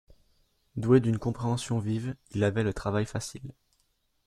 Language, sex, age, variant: French, male, under 19, Français de métropole